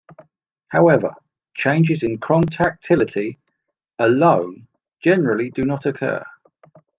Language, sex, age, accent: English, male, 40-49, England English